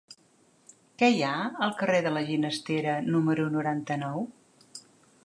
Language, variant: Catalan, Central